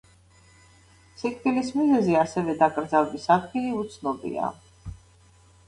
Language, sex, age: Georgian, female, 50-59